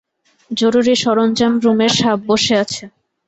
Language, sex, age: Bengali, female, 19-29